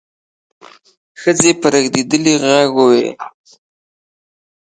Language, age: Pashto, 19-29